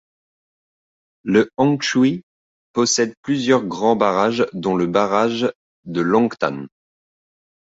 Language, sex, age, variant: French, male, 30-39, Français de métropole